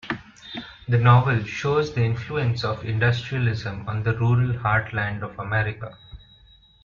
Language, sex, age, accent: English, male, 19-29, India and South Asia (India, Pakistan, Sri Lanka)